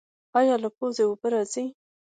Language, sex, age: Pashto, female, 19-29